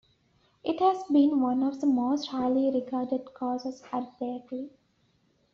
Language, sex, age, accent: English, female, 19-29, England English